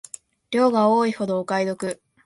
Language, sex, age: Japanese, female, 19-29